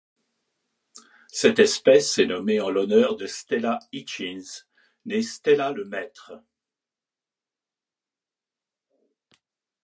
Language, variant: French, Français de métropole